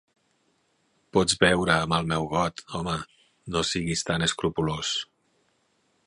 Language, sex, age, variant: Catalan, male, 40-49, Central